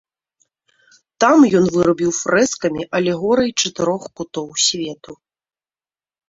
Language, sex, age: Belarusian, female, 30-39